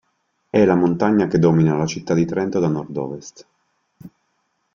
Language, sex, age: Italian, male, 40-49